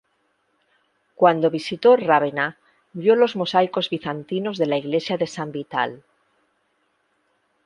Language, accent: Spanish, España: Centro-Sur peninsular (Madrid, Toledo, Castilla-La Mancha)